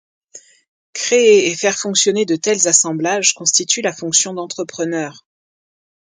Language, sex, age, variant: French, female, 40-49, Français de métropole